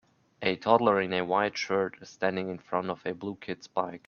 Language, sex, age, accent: English, male, 19-29, United States English